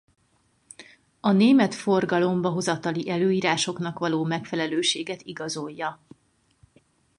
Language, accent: Hungarian, budapesti